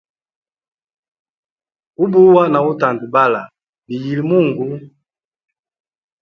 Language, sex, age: Hemba, male, 30-39